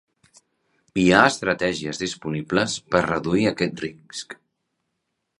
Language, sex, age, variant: Catalan, male, 40-49, Central